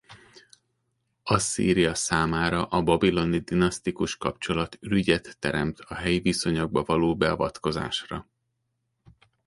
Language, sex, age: Hungarian, male, 40-49